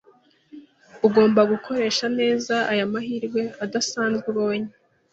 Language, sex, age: Kinyarwanda, female, 30-39